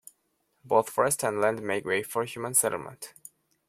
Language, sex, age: English, male, 19-29